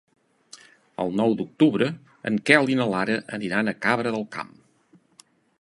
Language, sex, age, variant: Catalan, male, 50-59, Central